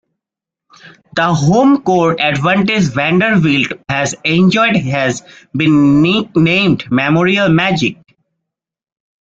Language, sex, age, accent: English, male, 19-29, India and South Asia (India, Pakistan, Sri Lanka)